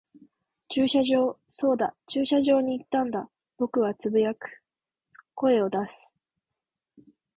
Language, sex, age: Japanese, female, under 19